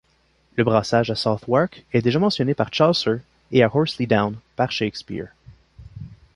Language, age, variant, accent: French, 19-29, Français d'Amérique du Nord, Français du Canada